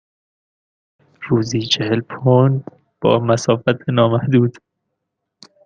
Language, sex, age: Persian, male, 19-29